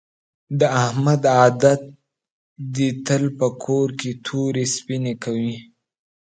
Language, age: Pashto, under 19